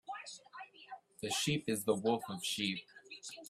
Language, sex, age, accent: English, male, 19-29, United States English